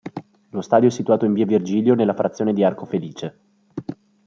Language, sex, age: Italian, male, 30-39